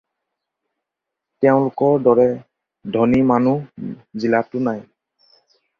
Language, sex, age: Assamese, male, 30-39